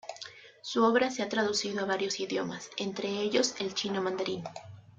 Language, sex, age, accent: Spanish, female, 19-29, México